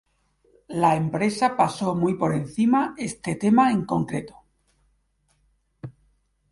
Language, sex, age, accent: Spanish, male, 40-49, España: Sur peninsular (Andalucia, Extremadura, Murcia)